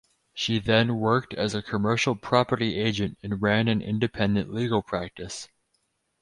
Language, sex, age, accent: English, male, 19-29, United States English